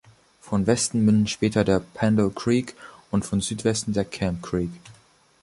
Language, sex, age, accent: German, male, under 19, Deutschland Deutsch